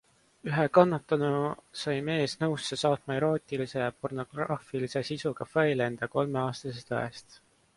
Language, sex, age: Estonian, male, 19-29